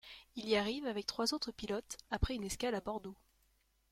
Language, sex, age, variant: French, female, 19-29, Français de métropole